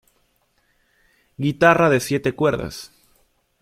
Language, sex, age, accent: Spanish, male, 30-39, Andino-Pacífico: Colombia, Perú, Ecuador, oeste de Bolivia y Venezuela andina